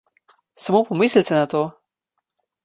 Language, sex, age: Slovenian, female, under 19